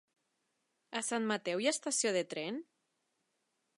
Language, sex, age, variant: Catalan, female, 30-39, Nord-Occidental